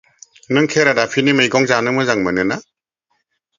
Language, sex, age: Bodo, female, 40-49